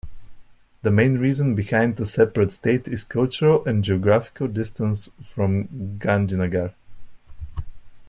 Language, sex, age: English, male, 19-29